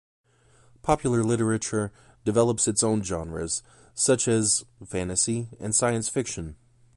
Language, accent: English, United States English